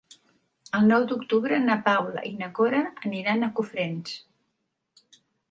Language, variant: Catalan, Central